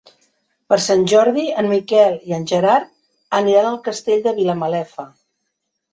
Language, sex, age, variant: Catalan, female, 50-59, Central